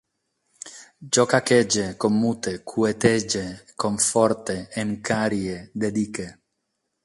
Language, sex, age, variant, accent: Catalan, male, 30-39, Central, central